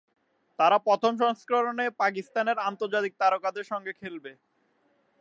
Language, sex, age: Bengali, male, 19-29